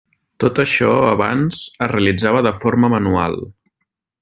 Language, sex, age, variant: Catalan, male, 19-29, Central